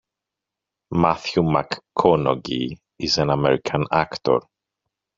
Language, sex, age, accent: English, male, 30-39, England English